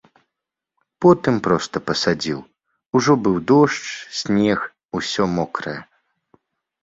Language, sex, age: Belarusian, male, 19-29